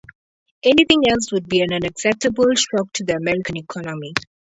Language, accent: English, England English